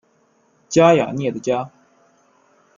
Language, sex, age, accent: Chinese, male, 19-29, 出生地：山东省